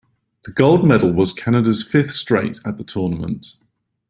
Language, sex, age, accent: English, male, 30-39, England English